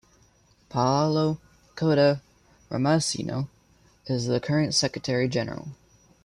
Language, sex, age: English, male, under 19